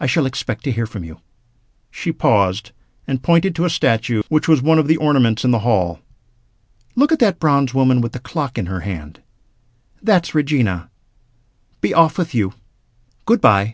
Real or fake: real